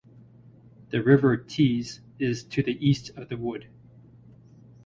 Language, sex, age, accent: English, male, 40-49, United States English